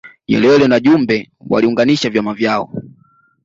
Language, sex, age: Swahili, male, 19-29